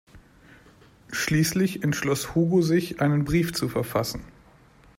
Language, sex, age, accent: German, male, 19-29, Deutschland Deutsch